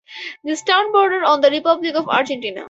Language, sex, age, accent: English, female, 19-29, United States English